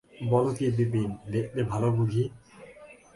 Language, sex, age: Bengali, male, 19-29